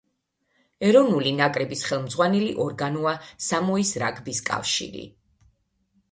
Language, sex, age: Georgian, female, 50-59